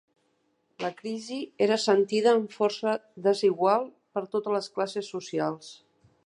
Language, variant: Catalan, Central